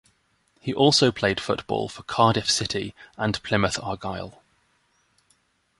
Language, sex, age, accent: English, male, 19-29, England English